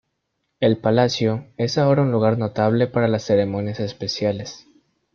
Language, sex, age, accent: Spanish, male, under 19, Andino-Pacífico: Colombia, Perú, Ecuador, oeste de Bolivia y Venezuela andina